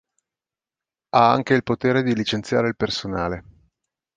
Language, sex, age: Italian, male, 50-59